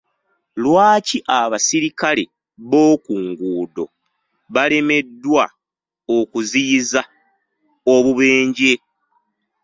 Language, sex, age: Ganda, male, 30-39